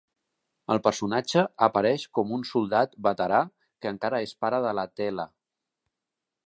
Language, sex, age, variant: Catalan, male, 40-49, Central